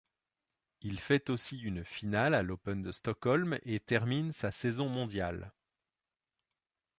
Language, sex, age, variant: French, male, 40-49, Français de métropole